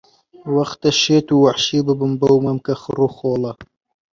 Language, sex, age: Central Kurdish, male, 19-29